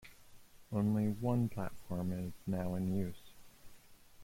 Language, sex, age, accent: English, male, 30-39, United States English